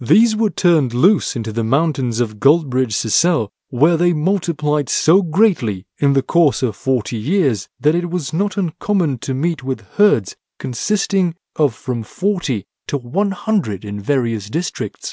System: none